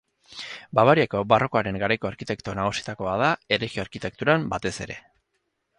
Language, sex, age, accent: Basque, male, 30-39, Erdialdekoa edo Nafarra (Gipuzkoa, Nafarroa)